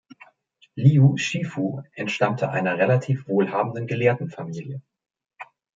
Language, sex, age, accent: German, male, 40-49, Deutschland Deutsch